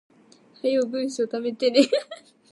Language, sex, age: Japanese, female, 19-29